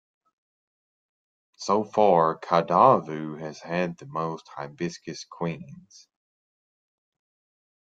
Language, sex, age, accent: English, male, 30-39, United States English